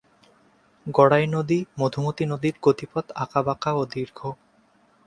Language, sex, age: Bengali, male, 19-29